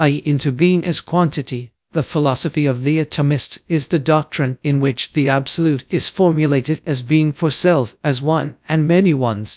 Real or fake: fake